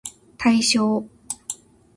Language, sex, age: Japanese, female, 19-29